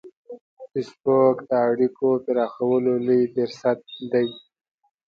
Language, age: Pashto, 30-39